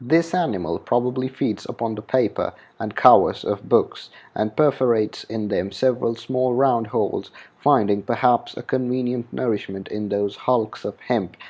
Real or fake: real